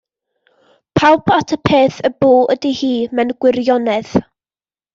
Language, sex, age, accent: Welsh, female, under 19, Y Deyrnas Unedig Cymraeg